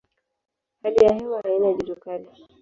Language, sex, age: Swahili, female, 19-29